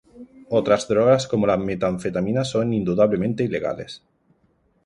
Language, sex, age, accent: Spanish, male, 40-49, España: Sur peninsular (Andalucia, Extremadura, Murcia)